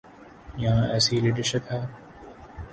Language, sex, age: Urdu, male, 19-29